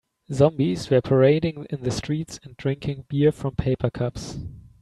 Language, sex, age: English, male, 19-29